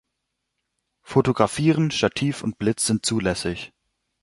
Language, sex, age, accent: German, male, 19-29, Deutschland Deutsch